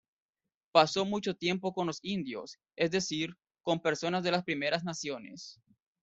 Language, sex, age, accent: Spanish, male, 19-29, América central